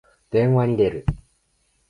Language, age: Japanese, 19-29